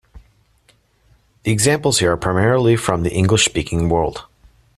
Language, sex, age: English, male, 19-29